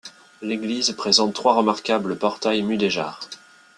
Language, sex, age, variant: French, male, 30-39, Français de métropole